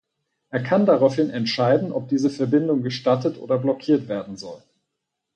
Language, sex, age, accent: German, male, 40-49, Deutschland Deutsch